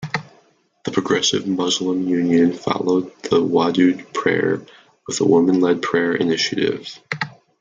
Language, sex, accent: English, male, United States English